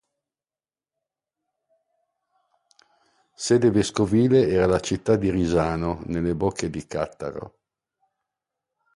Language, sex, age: Italian, male, 50-59